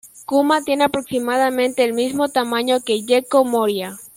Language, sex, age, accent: Spanish, female, under 19, Andino-Pacífico: Colombia, Perú, Ecuador, oeste de Bolivia y Venezuela andina